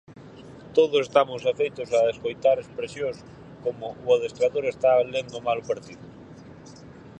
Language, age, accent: Galician, 19-29, Central (gheada)